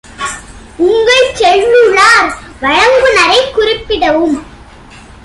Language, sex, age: Tamil, male, 30-39